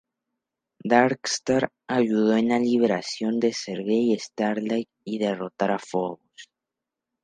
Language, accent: Spanish, México